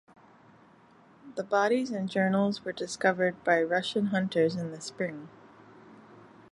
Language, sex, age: English, female, 40-49